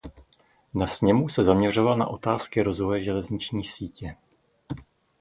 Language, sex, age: Czech, male, 50-59